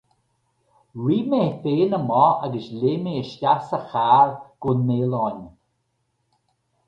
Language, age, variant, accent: Irish, 50-59, Gaeilge Uladh, Cainteoir dúchais, Gaeltacht